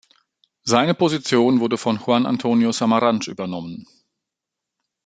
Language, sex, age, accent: German, male, 40-49, Deutschland Deutsch